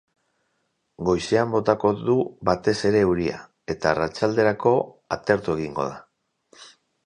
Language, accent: Basque, Mendebalekoa (Araba, Bizkaia, Gipuzkoako mendebaleko herri batzuk)